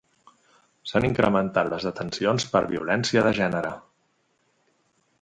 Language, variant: Catalan, Central